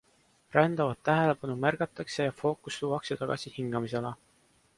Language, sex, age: Estonian, male, 19-29